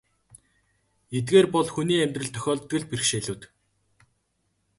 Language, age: Mongolian, 19-29